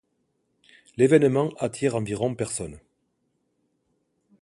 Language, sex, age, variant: French, male, 50-59, Français de métropole